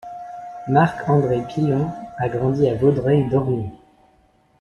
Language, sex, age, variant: French, male, 19-29, Français de métropole